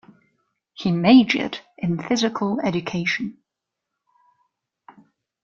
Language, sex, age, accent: English, female, 19-29, England English